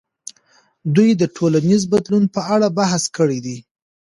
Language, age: Pashto, 30-39